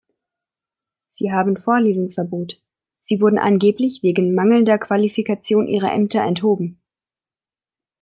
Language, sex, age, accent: German, female, 19-29, Deutschland Deutsch